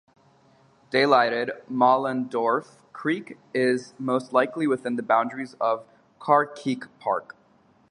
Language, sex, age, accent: English, male, 19-29, United States English